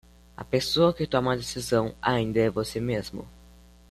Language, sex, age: Portuguese, male, under 19